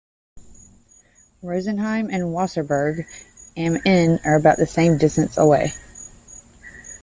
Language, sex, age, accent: English, female, 30-39, United States English